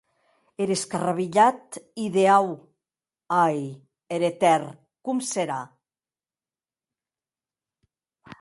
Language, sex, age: Occitan, female, 60-69